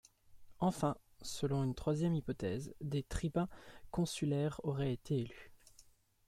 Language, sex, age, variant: French, male, 30-39, Français de métropole